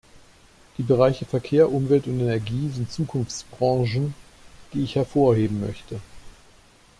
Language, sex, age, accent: German, male, 40-49, Deutschland Deutsch